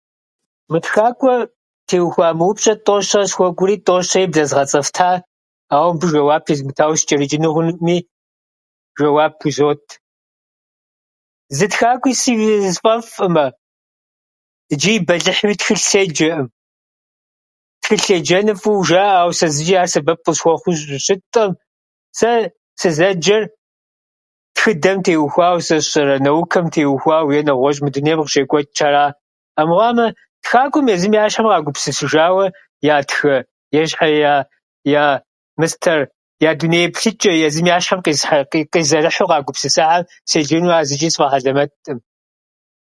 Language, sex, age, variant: Kabardian, male, 50-59, Адыгэбзэ (Къэбэрдей, Кирил, псоми зэдай)